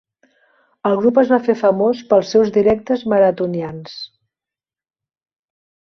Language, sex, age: Catalan, female, 50-59